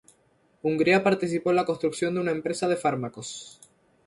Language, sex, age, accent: Spanish, male, 19-29, España: Islas Canarias